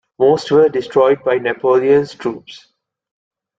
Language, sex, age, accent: English, male, 19-29, United States English